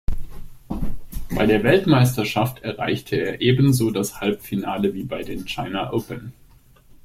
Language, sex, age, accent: German, male, 40-49, Deutschland Deutsch